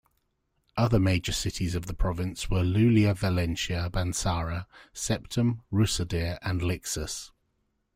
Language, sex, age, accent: English, male, 40-49, England English